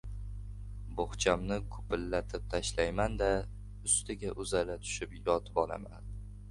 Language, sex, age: Uzbek, male, under 19